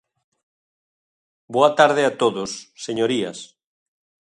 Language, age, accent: Galician, 60-69, Oriental (común en zona oriental)